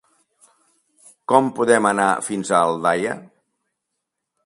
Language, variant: Catalan, Septentrional